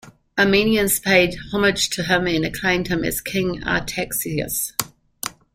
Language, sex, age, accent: English, female, 60-69, New Zealand English